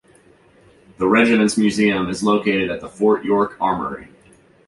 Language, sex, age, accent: English, male, 19-29, United States English